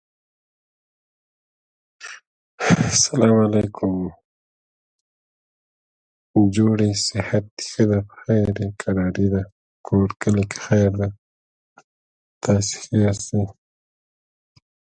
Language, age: English, 30-39